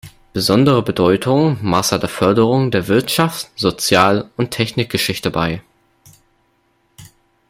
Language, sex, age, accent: German, male, 19-29, Deutschland Deutsch